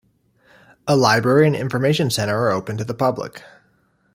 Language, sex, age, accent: English, male, 30-39, United States English